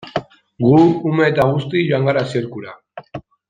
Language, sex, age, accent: Basque, male, under 19, Mendebalekoa (Araba, Bizkaia, Gipuzkoako mendebaleko herri batzuk)